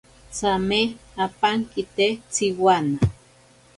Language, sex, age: Ashéninka Perené, female, 40-49